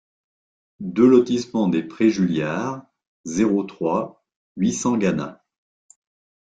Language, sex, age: French, male, 60-69